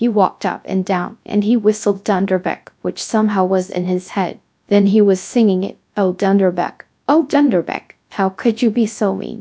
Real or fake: fake